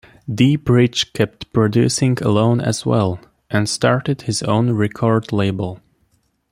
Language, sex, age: English, male, under 19